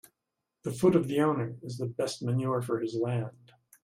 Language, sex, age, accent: English, male, 70-79, United States English